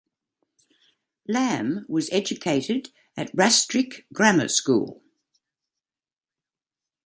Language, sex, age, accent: English, female, 80-89, Australian English